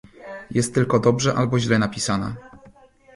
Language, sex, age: Polish, male, 30-39